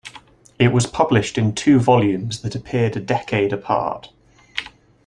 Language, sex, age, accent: English, male, 19-29, England English